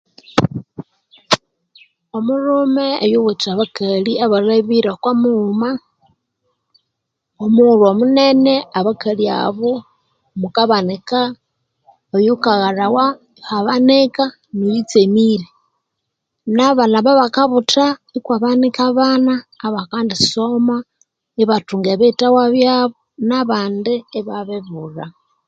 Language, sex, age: Konzo, female, 40-49